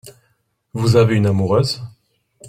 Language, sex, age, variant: French, male, 40-49, Français de métropole